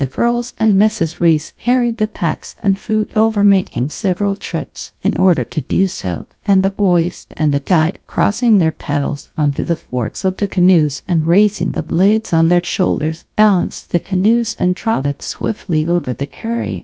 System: TTS, GlowTTS